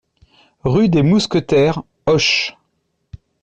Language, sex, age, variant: French, male, 30-39, Français de métropole